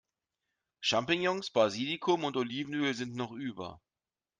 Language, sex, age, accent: German, male, 40-49, Deutschland Deutsch